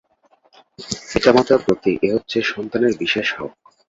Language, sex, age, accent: Bengali, male, 19-29, Native